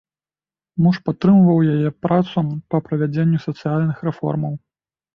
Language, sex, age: Belarusian, male, 30-39